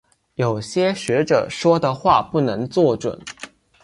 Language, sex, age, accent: Chinese, male, 19-29, 出生地：福建省